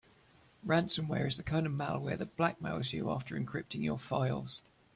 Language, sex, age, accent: English, male, 50-59, England English